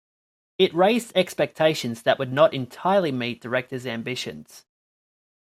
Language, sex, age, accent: English, male, 19-29, Australian English